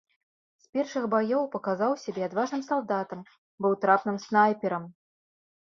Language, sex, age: Belarusian, female, 30-39